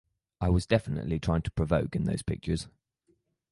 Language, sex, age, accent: English, male, 19-29, England English